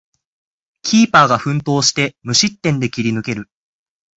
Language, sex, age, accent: Japanese, male, 19-29, 標準語